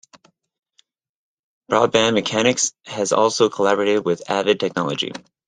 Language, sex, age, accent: English, male, 30-39, United States English